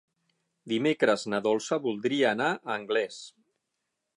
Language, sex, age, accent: Catalan, male, 50-59, balear; central